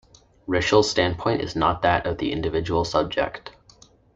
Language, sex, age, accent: English, male, 19-29, Canadian English